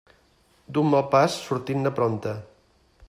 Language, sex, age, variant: Catalan, male, 50-59, Central